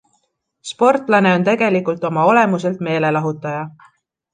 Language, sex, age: Estonian, female, 19-29